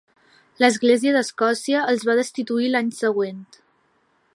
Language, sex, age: Catalan, female, 19-29